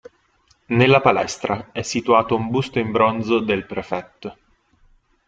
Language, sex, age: Italian, male, 19-29